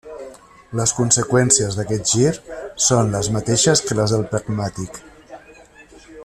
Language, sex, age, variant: Catalan, male, 50-59, Central